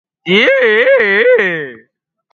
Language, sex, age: Swahili, male, 19-29